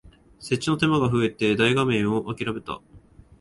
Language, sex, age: Japanese, male, 19-29